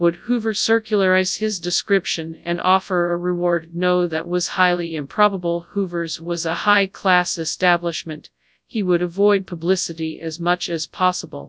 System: TTS, FastPitch